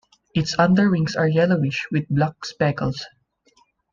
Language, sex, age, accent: English, male, 19-29, Filipino